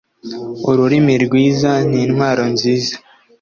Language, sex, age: Kinyarwanda, male, 19-29